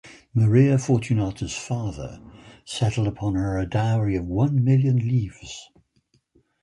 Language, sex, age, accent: English, male, 70-79, England English